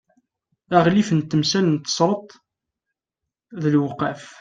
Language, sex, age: Kabyle, male, 19-29